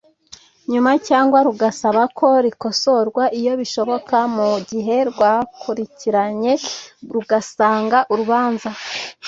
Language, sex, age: Kinyarwanda, female, 19-29